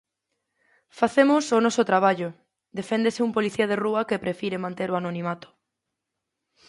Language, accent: Galician, Normativo (estándar)